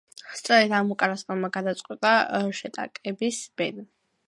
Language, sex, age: Georgian, female, under 19